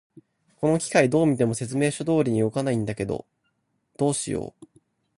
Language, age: Japanese, under 19